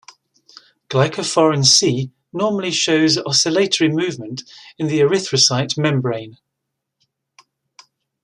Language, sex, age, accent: English, male, 50-59, England English